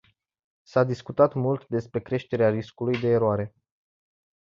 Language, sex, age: Romanian, male, 19-29